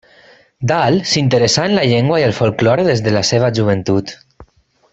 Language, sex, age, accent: Catalan, male, 30-39, valencià; valencià meridional